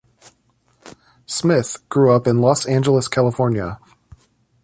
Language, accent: English, United States English